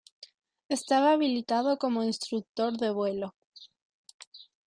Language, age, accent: Spanish, 19-29, Chileno: Chile, Cuyo